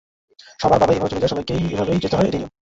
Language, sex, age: Bengali, male, 19-29